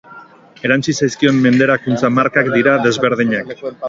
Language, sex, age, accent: Basque, male, 30-39, Erdialdekoa edo Nafarra (Gipuzkoa, Nafarroa)